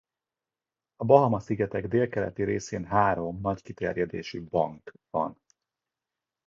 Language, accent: Hungarian, budapesti